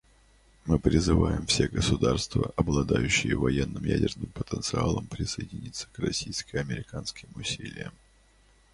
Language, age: Russian, 30-39